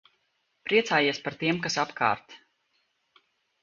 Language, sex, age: Latvian, female, 30-39